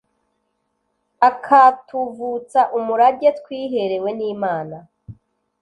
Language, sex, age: Kinyarwanda, female, 19-29